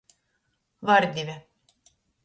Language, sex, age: Latgalian, female, 40-49